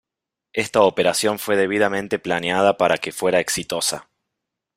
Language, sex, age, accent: Spanish, male, 30-39, Rioplatense: Argentina, Uruguay, este de Bolivia, Paraguay